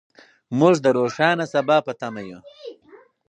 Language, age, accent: Pashto, 30-39, کندهارۍ لهجه